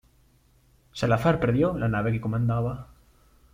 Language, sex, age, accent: Spanish, male, 19-29, España: Centro-Sur peninsular (Madrid, Toledo, Castilla-La Mancha)